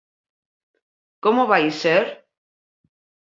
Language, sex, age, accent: Galician, female, 40-49, Normativo (estándar)